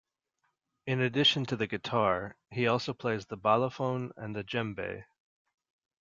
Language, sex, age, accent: English, male, 30-39, United States English